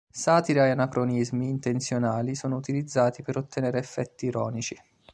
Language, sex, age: Italian, male, 30-39